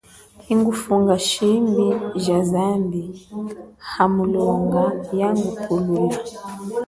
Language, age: Chokwe, 40-49